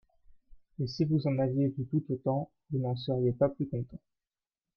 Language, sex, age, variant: French, male, 19-29, Français de métropole